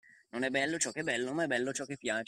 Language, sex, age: Italian, male, 19-29